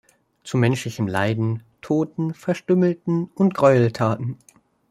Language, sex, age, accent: German, male, under 19, Deutschland Deutsch